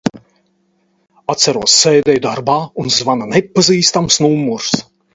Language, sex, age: Latvian, male, 50-59